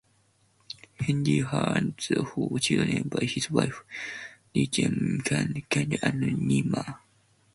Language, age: English, under 19